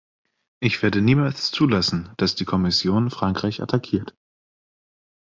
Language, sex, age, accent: German, male, 19-29, Deutschland Deutsch